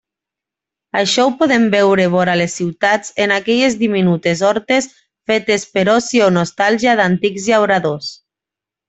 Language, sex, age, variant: Catalan, female, 19-29, Nord-Occidental